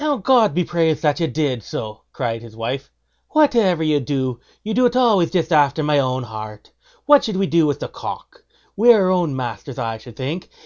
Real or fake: real